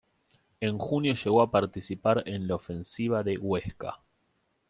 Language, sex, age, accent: Spanish, male, 19-29, Rioplatense: Argentina, Uruguay, este de Bolivia, Paraguay